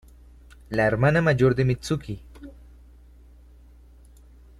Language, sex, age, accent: Spanish, male, 30-39, Andino-Pacífico: Colombia, Perú, Ecuador, oeste de Bolivia y Venezuela andina